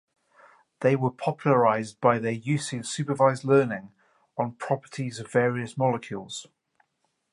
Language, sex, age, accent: English, male, 40-49, England English